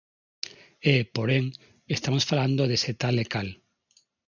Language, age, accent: Galician, 40-49, Normativo (estándar); Neofalante